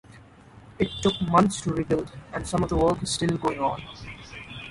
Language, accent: English, India and South Asia (India, Pakistan, Sri Lanka)